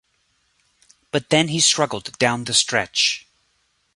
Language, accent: English, United States English